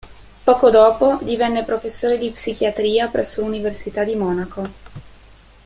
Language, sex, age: Italian, female, 19-29